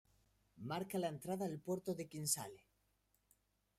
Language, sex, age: Spanish, male, 19-29